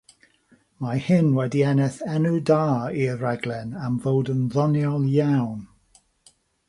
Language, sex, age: Welsh, male, 60-69